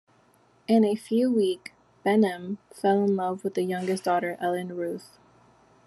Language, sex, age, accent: English, female, 19-29, United States English